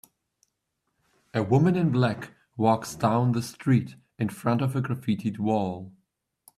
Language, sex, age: English, male, 30-39